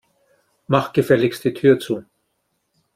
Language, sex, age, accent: German, male, 50-59, Österreichisches Deutsch